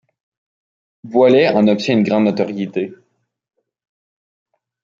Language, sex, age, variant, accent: French, male, 19-29, Français d'Amérique du Nord, Français du Canada